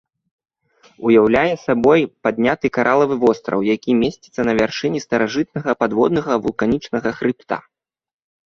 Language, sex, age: Belarusian, male, 30-39